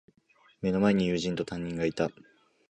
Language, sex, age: Japanese, male, 19-29